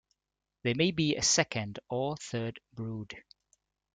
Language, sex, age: English, male, 30-39